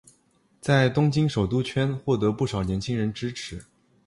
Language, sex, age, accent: Chinese, male, 19-29, 出生地：浙江省